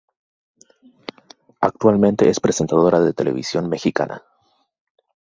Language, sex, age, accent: Spanish, male, 19-29, Chileno: Chile, Cuyo